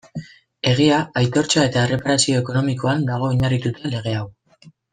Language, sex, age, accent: Basque, female, 19-29, Mendebalekoa (Araba, Bizkaia, Gipuzkoako mendebaleko herri batzuk)